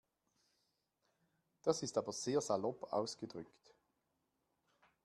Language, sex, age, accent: German, male, 50-59, Schweizerdeutsch